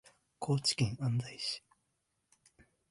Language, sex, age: Japanese, male, 19-29